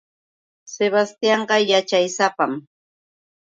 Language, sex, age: Yauyos Quechua, female, 60-69